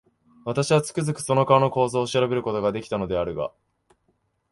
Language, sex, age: Japanese, male, 19-29